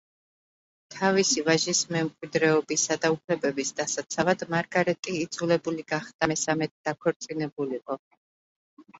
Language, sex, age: Georgian, female, 30-39